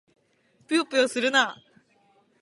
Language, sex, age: Japanese, female, 19-29